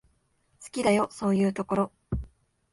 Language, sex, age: Japanese, female, 19-29